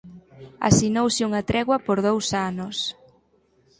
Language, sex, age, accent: Galician, female, 19-29, Normativo (estándar)